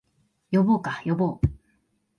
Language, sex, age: Japanese, female, 19-29